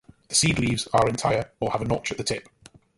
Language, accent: English, England English